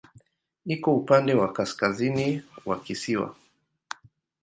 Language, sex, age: Swahili, male, 30-39